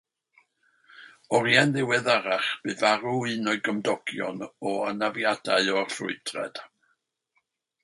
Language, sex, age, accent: Welsh, male, 70-79, Y Deyrnas Unedig Cymraeg